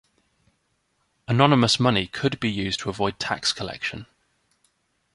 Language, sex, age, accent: English, male, 19-29, England English